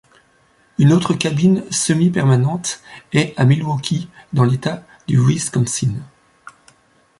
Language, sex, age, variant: French, male, 40-49, Français de métropole